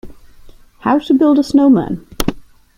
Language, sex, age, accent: English, female, 30-39, England English